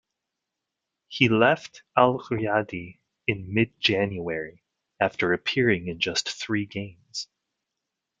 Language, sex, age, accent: English, male, 30-39, United States English